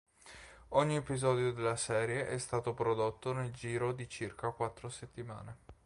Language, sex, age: Italian, male, 30-39